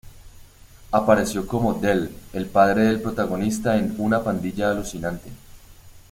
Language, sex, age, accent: Spanish, male, 19-29, Andino-Pacífico: Colombia, Perú, Ecuador, oeste de Bolivia y Venezuela andina